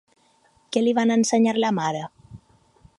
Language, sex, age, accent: Catalan, female, 30-39, balear; central